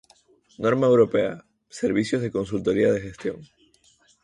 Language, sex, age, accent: Spanish, male, 19-29, España: Islas Canarias